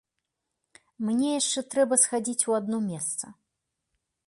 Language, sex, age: Belarusian, female, 40-49